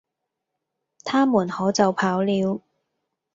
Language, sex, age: Cantonese, female, 19-29